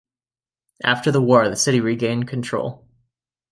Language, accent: English, United States English